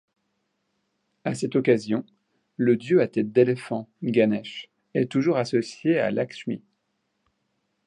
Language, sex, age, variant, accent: French, male, 40-49, Français d'Europe, Français de Suisse